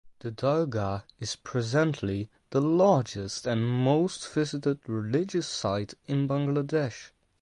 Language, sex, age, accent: English, male, 19-29, Dutch